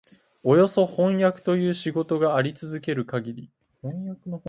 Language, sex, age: Japanese, male, under 19